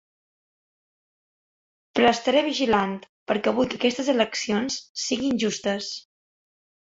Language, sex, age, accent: Catalan, female, 30-39, mallorquí